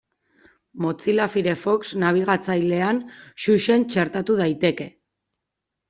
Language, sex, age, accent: Basque, female, 30-39, Erdialdekoa edo Nafarra (Gipuzkoa, Nafarroa)